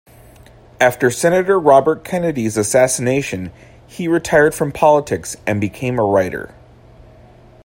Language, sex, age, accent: English, male, 19-29, United States English